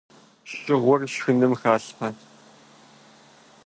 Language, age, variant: Kabardian, 19-29, Адыгэбзэ (Къэбэрдей, Кирил, псоми зэдай)